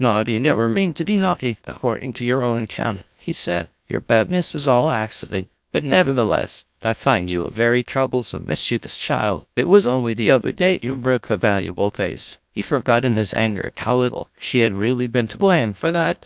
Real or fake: fake